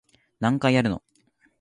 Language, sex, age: Japanese, male, 19-29